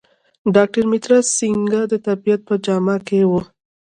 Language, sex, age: Pashto, female, 19-29